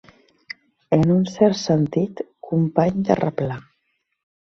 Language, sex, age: Catalan, female, 40-49